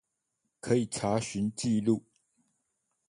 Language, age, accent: Chinese, 30-39, 出生地：宜蘭縣